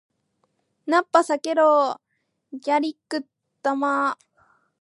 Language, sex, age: Japanese, female, 19-29